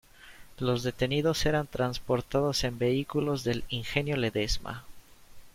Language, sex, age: Spanish, male, 19-29